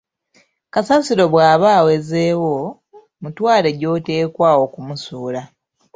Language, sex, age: Ganda, female, 30-39